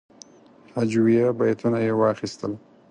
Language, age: Pashto, 19-29